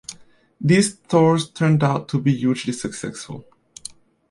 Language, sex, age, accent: English, male, 19-29, Canadian English